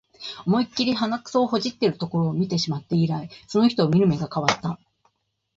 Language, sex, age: Japanese, female, 50-59